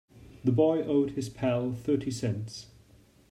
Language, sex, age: English, male, 30-39